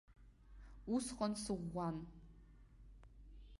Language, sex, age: Abkhazian, female, 19-29